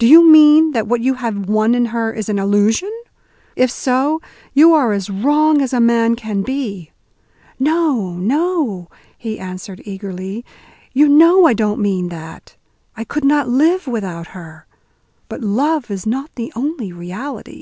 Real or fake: real